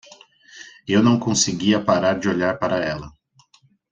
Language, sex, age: Portuguese, male, 30-39